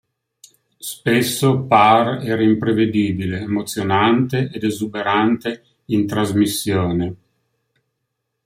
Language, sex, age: Italian, male, 60-69